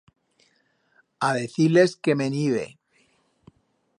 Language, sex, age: Aragonese, male, 40-49